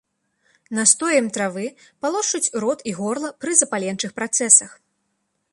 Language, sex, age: Belarusian, female, 19-29